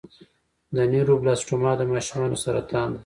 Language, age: Pashto, 30-39